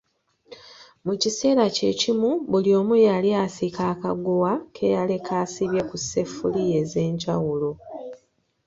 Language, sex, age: Ganda, female, 30-39